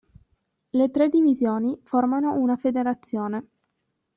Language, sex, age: Italian, female, 19-29